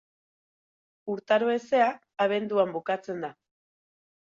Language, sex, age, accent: Basque, female, 30-39, Erdialdekoa edo Nafarra (Gipuzkoa, Nafarroa)